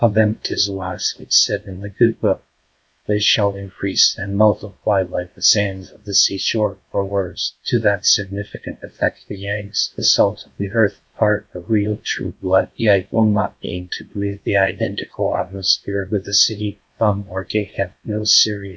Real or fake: fake